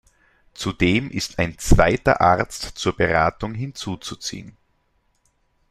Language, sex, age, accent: German, male, 19-29, Österreichisches Deutsch